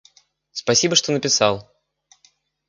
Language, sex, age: Russian, male, 19-29